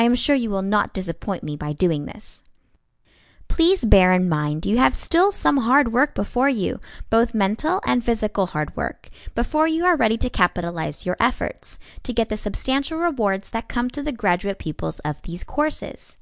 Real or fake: real